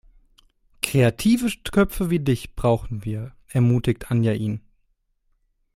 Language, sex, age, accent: German, male, 30-39, Deutschland Deutsch